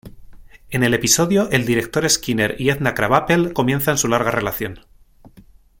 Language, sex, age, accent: Spanish, male, 30-39, España: Centro-Sur peninsular (Madrid, Toledo, Castilla-La Mancha)